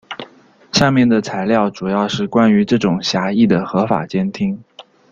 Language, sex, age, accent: Chinese, male, 19-29, 出生地：江西省